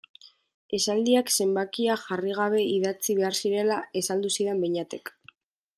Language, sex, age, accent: Basque, female, 19-29, Mendebalekoa (Araba, Bizkaia, Gipuzkoako mendebaleko herri batzuk)